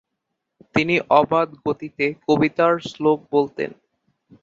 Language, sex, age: Bengali, male, 19-29